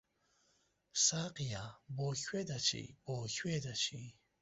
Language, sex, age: Central Kurdish, male, 19-29